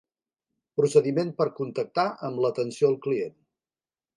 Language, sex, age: Catalan, male, 50-59